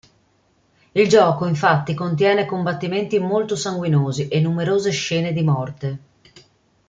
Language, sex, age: Italian, female, 50-59